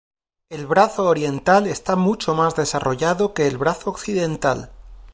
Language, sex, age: Spanish, male, 30-39